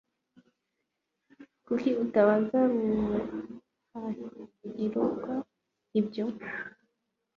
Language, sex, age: Kinyarwanda, female, 19-29